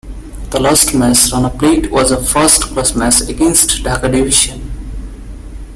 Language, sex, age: English, male, 19-29